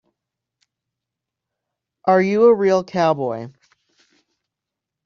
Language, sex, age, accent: English, male, 19-29, United States English